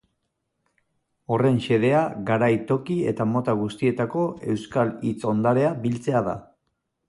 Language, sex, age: Basque, male, 40-49